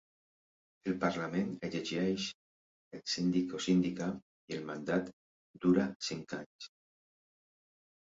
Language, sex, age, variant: Catalan, male, 40-49, Nord-Occidental